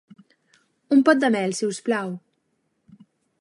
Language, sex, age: Catalan, female, 19-29